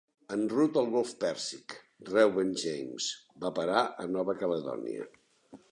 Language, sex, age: Catalan, male, 60-69